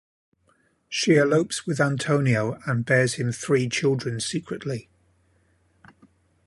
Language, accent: English, England English